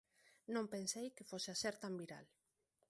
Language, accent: Galician, Neofalante